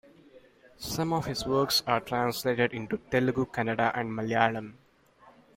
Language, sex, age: English, male, 19-29